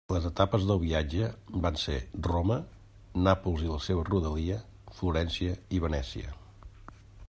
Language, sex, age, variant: Catalan, male, 50-59, Central